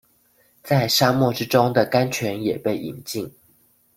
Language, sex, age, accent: Chinese, female, 19-29, 出生地：宜蘭縣